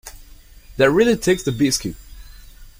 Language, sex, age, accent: English, male, under 19, United States English